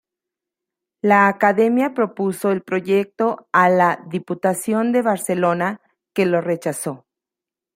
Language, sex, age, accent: Spanish, male, 19-29, México